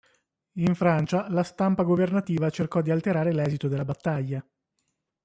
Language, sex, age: Italian, male, 30-39